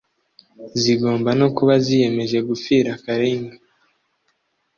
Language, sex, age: Kinyarwanda, male, 19-29